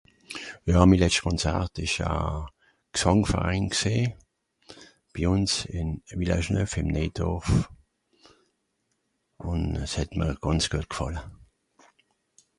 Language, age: Swiss German, 60-69